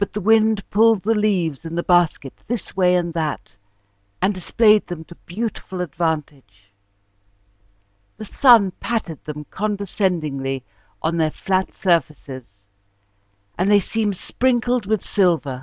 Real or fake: real